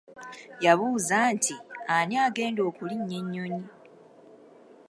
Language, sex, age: Ganda, female, 30-39